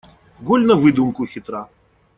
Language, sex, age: Russian, male, 40-49